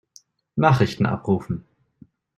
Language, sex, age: German, male, 19-29